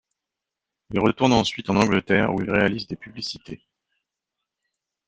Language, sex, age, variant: French, male, 40-49, Français de métropole